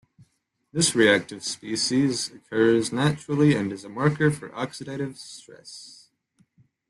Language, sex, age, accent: English, male, 19-29, United States English